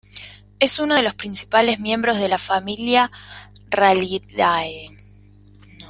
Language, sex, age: Spanish, female, 19-29